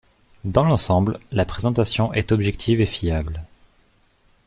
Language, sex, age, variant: French, male, 19-29, Français de métropole